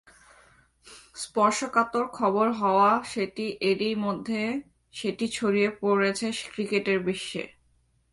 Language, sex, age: Bengali, female, 19-29